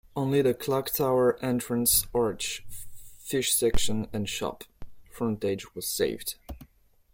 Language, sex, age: English, male, 19-29